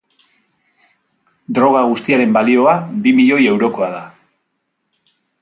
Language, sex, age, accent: Basque, male, 50-59, Mendebalekoa (Araba, Bizkaia, Gipuzkoako mendebaleko herri batzuk)